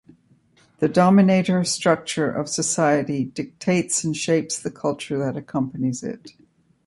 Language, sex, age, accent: English, female, 70-79, United States English